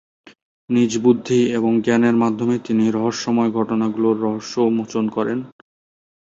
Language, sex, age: Bengali, male, 30-39